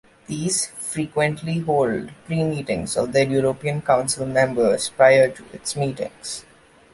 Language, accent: English, India and South Asia (India, Pakistan, Sri Lanka)